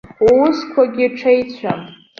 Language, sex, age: Abkhazian, female, under 19